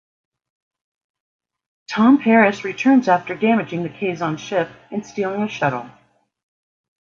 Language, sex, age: English, female, 50-59